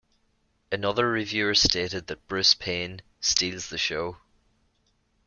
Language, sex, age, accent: English, male, 30-39, Irish English